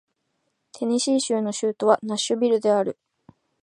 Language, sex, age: Japanese, female, 19-29